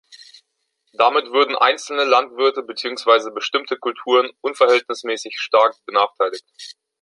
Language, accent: German, Deutschland Deutsch